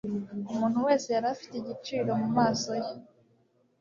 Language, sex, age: Kinyarwanda, female, 19-29